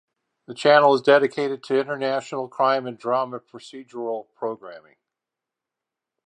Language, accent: English, United States English